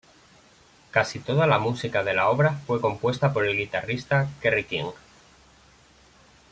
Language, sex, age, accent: Spanish, male, 19-29, España: Centro-Sur peninsular (Madrid, Toledo, Castilla-La Mancha)